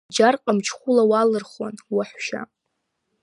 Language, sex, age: Abkhazian, female, under 19